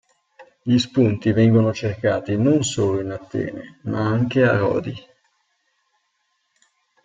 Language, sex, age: Italian, male, 40-49